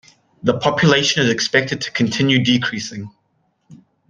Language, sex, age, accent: English, male, under 19, New Zealand English